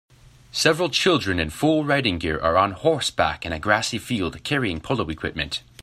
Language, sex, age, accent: English, male, 19-29, United States English